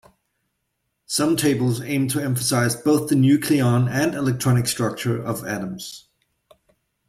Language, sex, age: English, male, 40-49